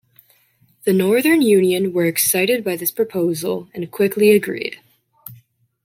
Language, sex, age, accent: English, female, 19-29, United States English